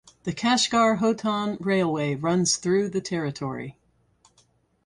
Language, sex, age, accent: English, female, 60-69, United States English